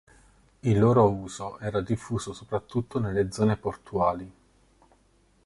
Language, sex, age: Italian, male, 30-39